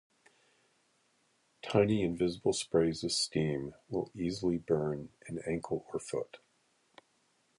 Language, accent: English, United States English